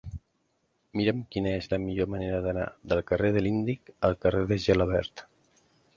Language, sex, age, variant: Catalan, male, 40-49, Central